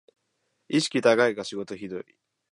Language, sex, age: Japanese, male, 19-29